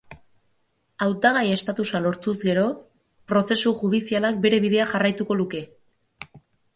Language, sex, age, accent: Basque, female, 19-29, Erdialdekoa edo Nafarra (Gipuzkoa, Nafarroa)